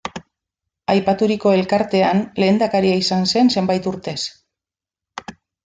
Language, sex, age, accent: Basque, female, 40-49, Mendebalekoa (Araba, Bizkaia, Gipuzkoako mendebaleko herri batzuk)